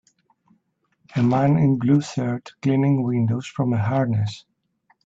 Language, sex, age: English, male, 30-39